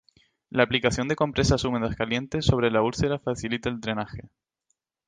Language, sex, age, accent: Spanish, male, 19-29, España: Islas Canarias